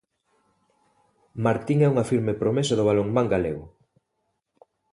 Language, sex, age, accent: Galician, male, 30-39, Central (gheada)